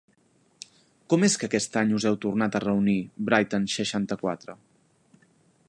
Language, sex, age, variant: Catalan, male, 19-29, Central